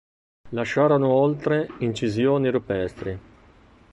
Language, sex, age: Italian, male, 50-59